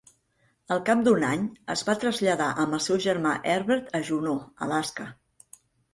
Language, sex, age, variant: Catalan, female, 50-59, Central